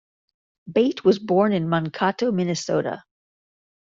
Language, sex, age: English, female, 50-59